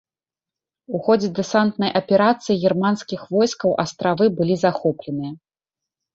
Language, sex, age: Belarusian, female, 30-39